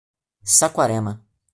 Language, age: Portuguese, under 19